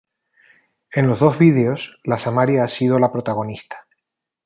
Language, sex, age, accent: Spanish, male, 40-49, España: Islas Canarias